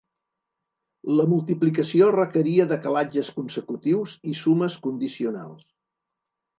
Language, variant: Catalan, Septentrional